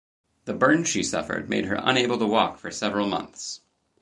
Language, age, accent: English, 30-39, United States English